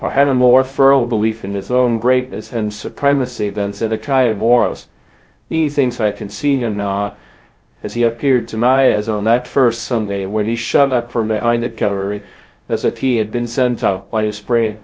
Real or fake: fake